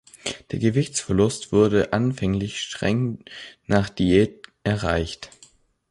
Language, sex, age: German, male, under 19